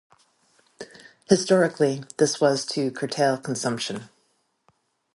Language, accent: English, United States English